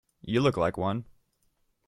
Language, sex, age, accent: English, male, 19-29, United States English